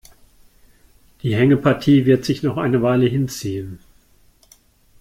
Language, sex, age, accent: German, male, 60-69, Deutschland Deutsch